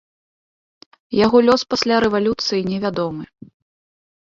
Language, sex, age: Belarusian, female, 30-39